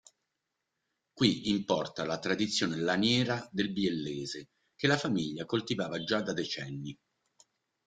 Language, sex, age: Italian, male, 50-59